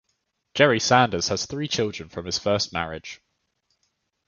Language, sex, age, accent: English, male, 19-29, England English